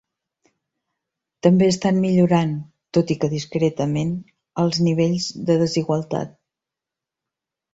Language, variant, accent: Catalan, Central, Barceloní